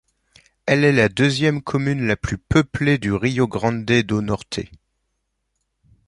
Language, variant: French, Français de métropole